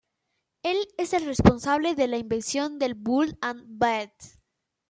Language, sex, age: Spanish, female, 19-29